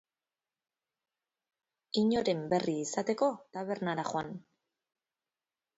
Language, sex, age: Basque, female, 40-49